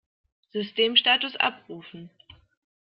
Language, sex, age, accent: German, female, 19-29, Deutschland Deutsch